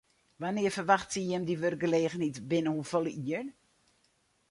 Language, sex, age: Western Frisian, female, 60-69